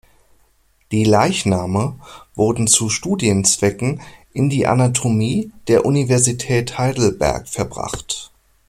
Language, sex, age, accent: German, male, 30-39, Deutschland Deutsch